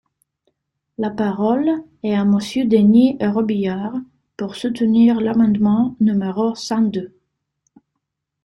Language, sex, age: French, female, 30-39